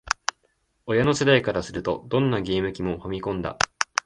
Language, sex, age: Japanese, male, 19-29